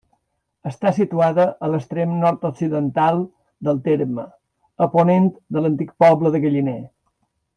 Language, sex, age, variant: Catalan, male, 60-69, Balear